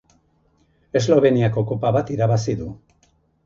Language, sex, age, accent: Basque, male, 50-59, Erdialdekoa edo Nafarra (Gipuzkoa, Nafarroa)